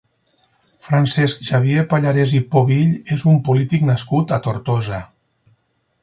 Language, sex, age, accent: Catalan, male, 50-59, Lleidatà